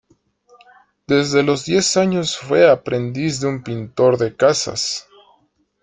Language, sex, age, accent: Spanish, male, 19-29, México